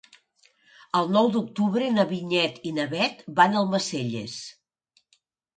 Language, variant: Catalan, Nord-Occidental